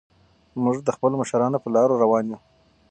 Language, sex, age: Pashto, male, 19-29